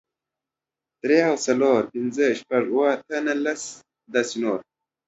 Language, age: Pashto, under 19